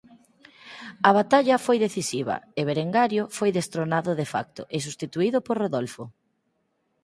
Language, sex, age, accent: Galician, female, 19-29, Normativo (estándar)